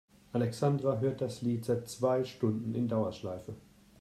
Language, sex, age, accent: German, male, 30-39, Deutschland Deutsch